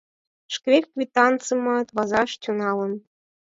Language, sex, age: Mari, female, under 19